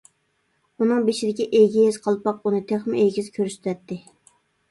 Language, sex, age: Uyghur, female, 30-39